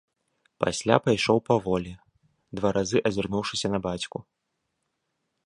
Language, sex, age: Belarusian, male, 19-29